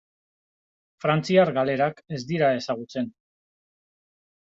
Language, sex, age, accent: Basque, male, 50-59, Mendebalekoa (Araba, Bizkaia, Gipuzkoako mendebaleko herri batzuk)